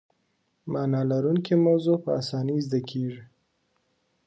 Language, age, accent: Pashto, 19-29, کندهاری لهجه